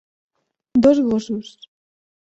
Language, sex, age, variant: Catalan, female, under 19, Central